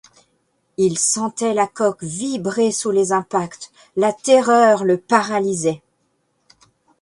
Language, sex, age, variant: French, female, 50-59, Français de métropole